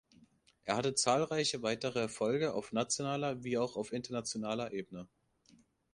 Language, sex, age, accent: German, male, 19-29, Deutschland Deutsch